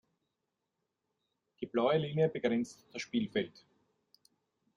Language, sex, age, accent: German, male, 40-49, Österreichisches Deutsch